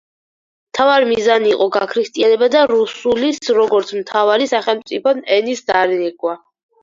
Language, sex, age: Georgian, female, under 19